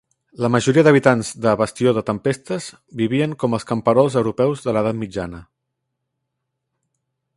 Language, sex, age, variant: Catalan, male, 30-39, Central